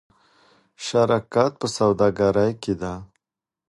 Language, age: Pashto, 19-29